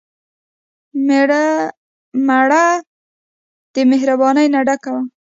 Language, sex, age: Pashto, female, 19-29